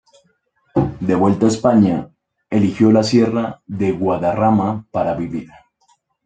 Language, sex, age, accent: Spanish, male, 19-29, Andino-Pacífico: Colombia, Perú, Ecuador, oeste de Bolivia y Venezuela andina